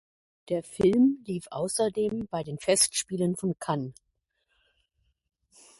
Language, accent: German, Deutschland Deutsch